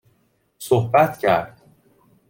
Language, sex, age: Persian, male, 19-29